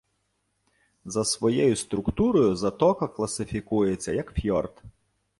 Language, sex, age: Ukrainian, male, 40-49